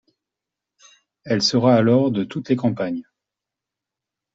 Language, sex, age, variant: French, male, 40-49, Français de métropole